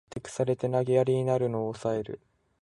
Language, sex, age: Japanese, male, 19-29